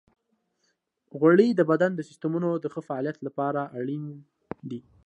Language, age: Pashto, 19-29